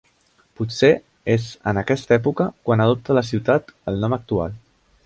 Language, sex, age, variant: Catalan, male, 19-29, Central